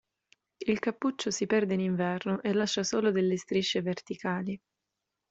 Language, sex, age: Italian, female, 19-29